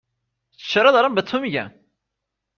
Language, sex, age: Persian, male, 19-29